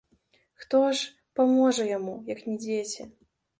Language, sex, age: Belarusian, female, 19-29